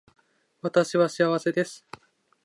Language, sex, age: Japanese, male, 19-29